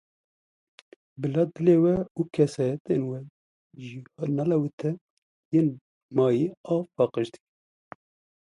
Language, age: Kurdish, 30-39